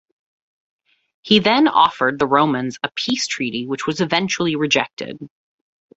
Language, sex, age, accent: English, female, 30-39, United States English